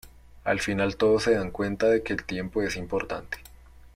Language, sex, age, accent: Spanish, male, 19-29, Andino-Pacífico: Colombia, Perú, Ecuador, oeste de Bolivia y Venezuela andina